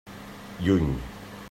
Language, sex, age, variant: Catalan, male, 40-49, Central